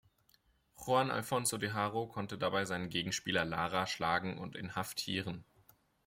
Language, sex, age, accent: German, male, 19-29, Deutschland Deutsch